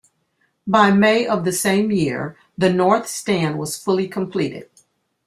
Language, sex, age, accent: English, female, 60-69, United States English